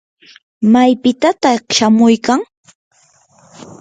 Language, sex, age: Yanahuanca Pasco Quechua, female, 19-29